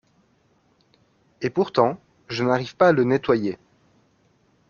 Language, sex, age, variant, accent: French, male, 30-39, Français d'Europe, Français de Belgique